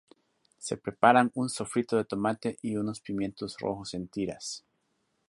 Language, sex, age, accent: Spanish, male, 40-49, América central